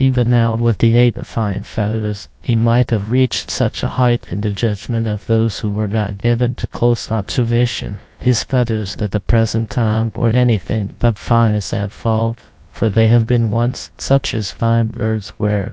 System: TTS, GlowTTS